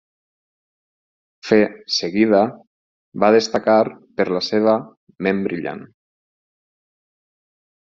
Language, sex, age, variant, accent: Catalan, male, 40-49, Valencià septentrional, valencià